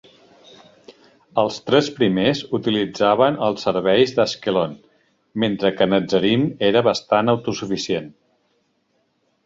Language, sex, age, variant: Catalan, male, 50-59, Central